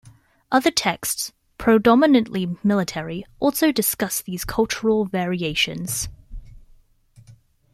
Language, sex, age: English, female, 19-29